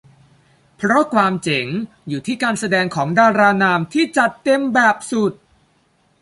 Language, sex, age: Thai, male, under 19